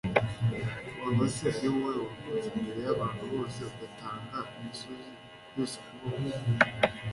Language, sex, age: Kinyarwanda, male, under 19